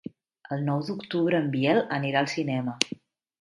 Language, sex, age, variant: Catalan, female, 40-49, Central